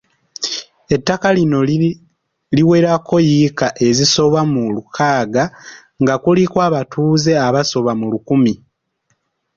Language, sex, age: Ganda, male, under 19